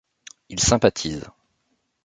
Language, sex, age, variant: French, male, 40-49, Français de métropole